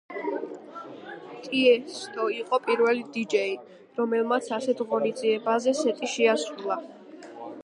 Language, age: Georgian, under 19